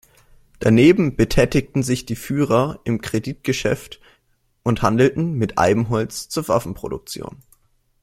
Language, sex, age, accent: German, male, 19-29, Deutschland Deutsch